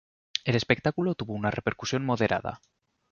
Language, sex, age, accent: Spanish, male, 30-39, España: Norte peninsular (Asturias, Castilla y León, Cantabria, País Vasco, Navarra, Aragón, La Rioja, Guadalajara, Cuenca)